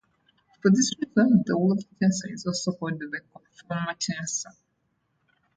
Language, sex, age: English, female, 19-29